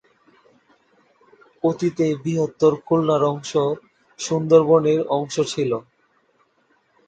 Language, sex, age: Bengali, male, 19-29